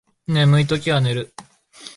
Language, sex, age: Japanese, male, 19-29